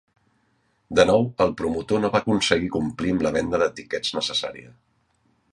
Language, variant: Catalan, Central